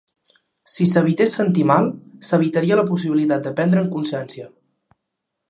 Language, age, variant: Catalan, under 19, Central